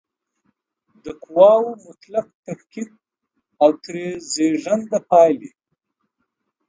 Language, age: Pashto, 50-59